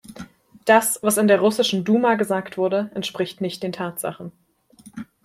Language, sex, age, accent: German, female, 19-29, Deutschland Deutsch